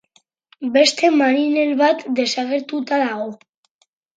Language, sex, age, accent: Basque, female, under 19, Erdialdekoa edo Nafarra (Gipuzkoa, Nafarroa)